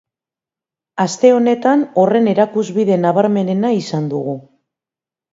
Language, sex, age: Basque, female, 50-59